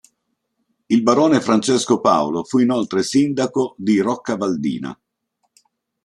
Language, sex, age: Italian, male, 50-59